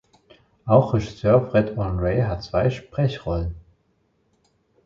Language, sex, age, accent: German, male, 19-29, Deutschland Deutsch